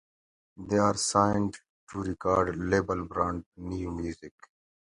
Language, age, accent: English, 40-49, United States English